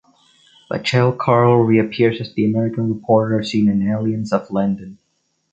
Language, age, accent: English, 90+, United States English